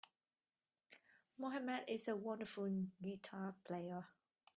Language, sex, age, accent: English, female, 19-29, England English